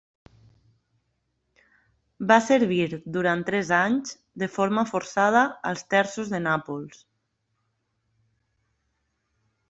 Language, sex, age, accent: Catalan, female, 30-39, valencià